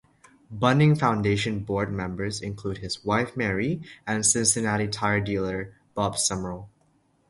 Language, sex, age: English, male, under 19